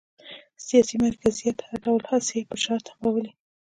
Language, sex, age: Pashto, female, 19-29